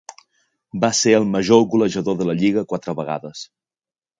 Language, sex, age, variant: Catalan, male, 30-39, Central